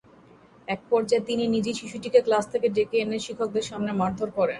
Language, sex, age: Bengali, female, 30-39